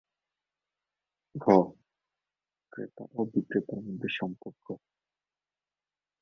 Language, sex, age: Bengali, male, 19-29